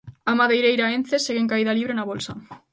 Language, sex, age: Galician, female, 19-29